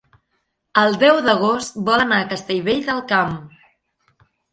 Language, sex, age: Catalan, female, 30-39